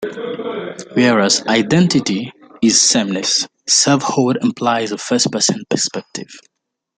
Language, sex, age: English, male, 19-29